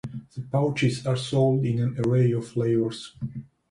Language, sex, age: English, male, 30-39